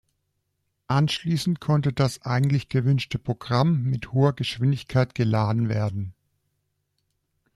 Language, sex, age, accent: German, male, 40-49, Deutschland Deutsch